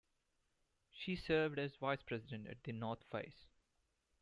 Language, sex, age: English, male, 19-29